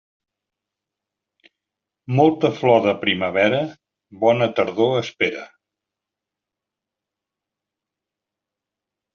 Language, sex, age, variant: Catalan, male, 70-79, Central